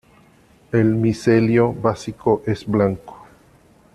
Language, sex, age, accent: Spanish, male, 30-39, Caribe: Cuba, Venezuela, Puerto Rico, República Dominicana, Panamá, Colombia caribeña, México caribeño, Costa del golfo de México